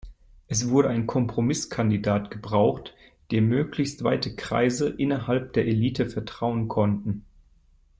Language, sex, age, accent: German, male, 19-29, Deutschland Deutsch